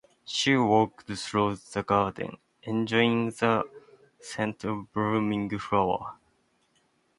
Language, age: Japanese, 19-29